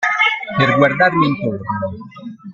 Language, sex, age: Italian, male, 50-59